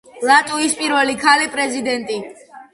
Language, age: Georgian, under 19